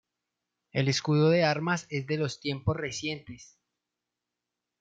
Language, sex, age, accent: Spanish, male, 19-29, Andino-Pacífico: Colombia, Perú, Ecuador, oeste de Bolivia y Venezuela andina